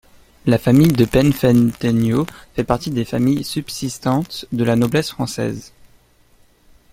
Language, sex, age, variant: French, male, under 19, Français de métropole